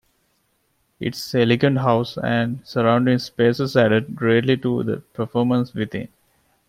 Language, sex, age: English, male, 19-29